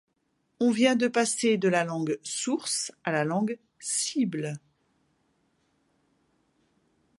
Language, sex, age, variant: French, female, 50-59, Français de métropole